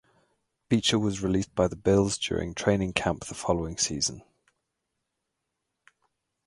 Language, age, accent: English, 19-29, England English